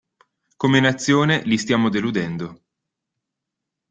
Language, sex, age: Italian, male, 19-29